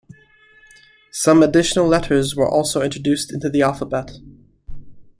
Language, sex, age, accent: English, male, 19-29, United States English